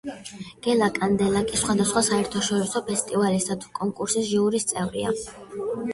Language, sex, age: Georgian, female, under 19